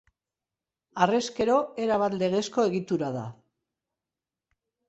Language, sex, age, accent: Basque, female, 70-79, Mendebalekoa (Araba, Bizkaia, Gipuzkoako mendebaleko herri batzuk)